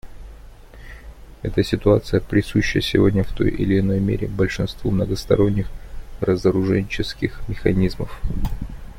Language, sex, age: Russian, male, 30-39